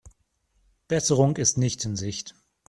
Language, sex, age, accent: German, male, 40-49, Deutschland Deutsch